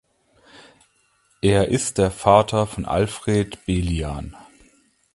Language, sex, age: German, male, 30-39